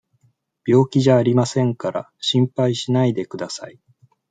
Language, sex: Japanese, male